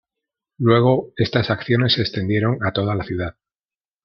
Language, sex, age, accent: Spanish, male, 30-39, España: Centro-Sur peninsular (Madrid, Toledo, Castilla-La Mancha)